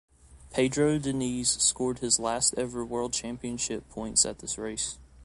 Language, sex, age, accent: English, male, 19-29, United States English